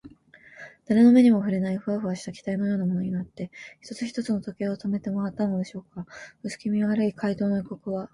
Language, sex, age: Japanese, female, 19-29